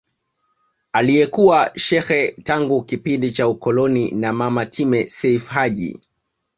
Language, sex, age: Swahili, male, 19-29